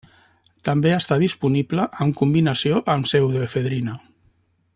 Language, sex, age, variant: Catalan, male, 50-59, Central